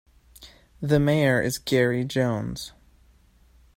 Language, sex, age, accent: English, male, 19-29, United States English